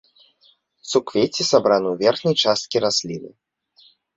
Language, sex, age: Belarusian, male, 19-29